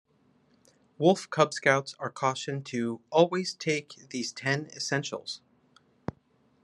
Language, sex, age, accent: English, male, 30-39, United States English